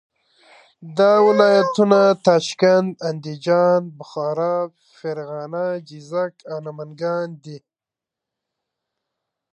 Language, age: Pashto, 19-29